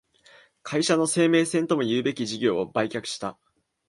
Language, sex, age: Japanese, male, 19-29